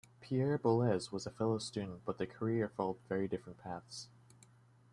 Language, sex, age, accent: English, male, 19-29, United States English